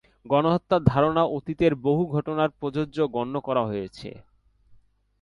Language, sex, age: Bengali, male, 19-29